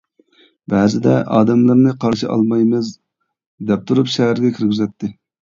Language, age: Uyghur, 19-29